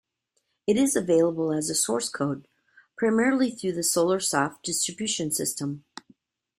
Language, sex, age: English, female, 50-59